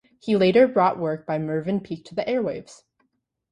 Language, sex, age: English, female, 19-29